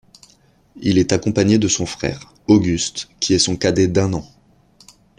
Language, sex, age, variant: French, male, 30-39, Français de métropole